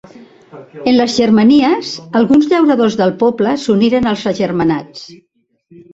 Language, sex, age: Catalan, female, 60-69